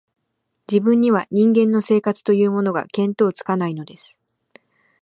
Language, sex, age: Japanese, female, 19-29